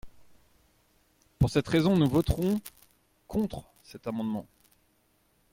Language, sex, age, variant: French, male, 40-49, Français de métropole